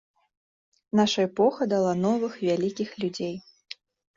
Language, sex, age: Belarusian, female, 19-29